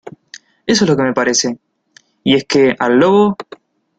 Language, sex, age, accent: Spanish, male, 19-29, Rioplatense: Argentina, Uruguay, este de Bolivia, Paraguay